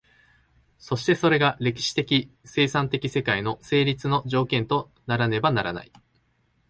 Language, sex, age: Japanese, male, 19-29